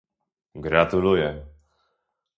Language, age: Polish, 19-29